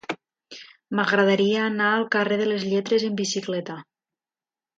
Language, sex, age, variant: Catalan, female, 19-29, Nord-Occidental